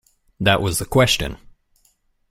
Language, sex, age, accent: English, male, 19-29, United States English